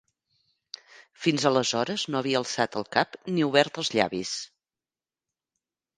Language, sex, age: Catalan, female, 50-59